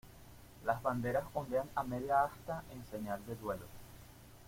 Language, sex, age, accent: Spanish, male, 30-39, Caribe: Cuba, Venezuela, Puerto Rico, República Dominicana, Panamá, Colombia caribeña, México caribeño, Costa del golfo de México